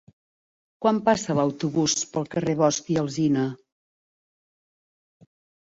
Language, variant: Catalan, Central